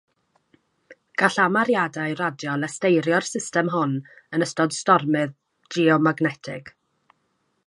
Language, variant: Welsh, South-Western Welsh